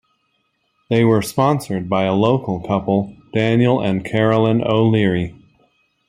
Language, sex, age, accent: English, male, 30-39, United States English